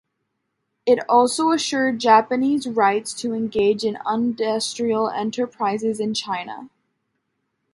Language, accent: English, United States English